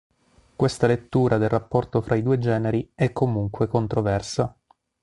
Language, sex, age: Italian, male, 40-49